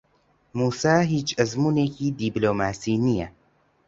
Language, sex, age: Central Kurdish, male, 19-29